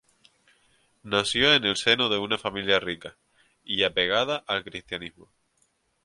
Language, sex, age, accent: Spanish, male, 19-29, España: Islas Canarias